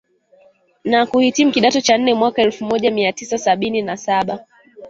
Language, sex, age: Swahili, female, 19-29